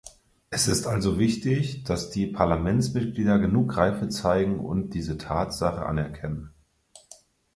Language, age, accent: German, 19-29, Deutschland Deutsch